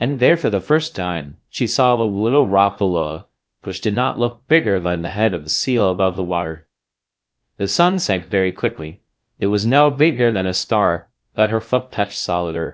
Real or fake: fake